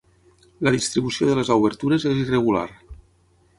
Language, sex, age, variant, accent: Catalan, male, 40-49, Tortosí, nord-occidental; Tortosí